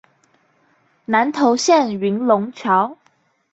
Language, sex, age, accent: Chinese, female, 19-29, 出生地：桃園市